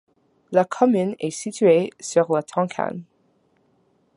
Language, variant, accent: French, Français d'Amérique du Nord, Français du Canada